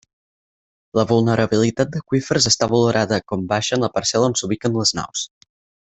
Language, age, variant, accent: Catalan, 19-29, Central, central